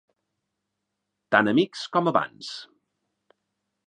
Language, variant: Catalan, Balear